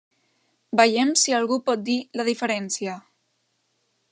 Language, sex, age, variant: Catalan, female, under 19, Central